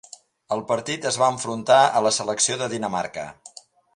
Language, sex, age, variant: Catalan, male, 60-69, Central